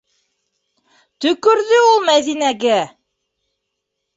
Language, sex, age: Bashkir, female, 30-39